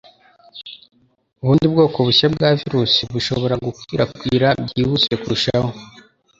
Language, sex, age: Kinyarwanda, male, under 19